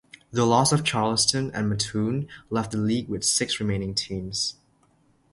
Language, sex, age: English, male, under 19